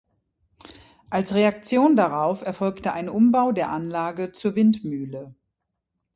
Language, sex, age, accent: German, female, 50-59, Deutschland Deutsch